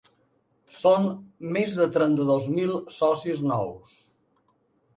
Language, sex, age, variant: Catalan, male, 70-79, Balear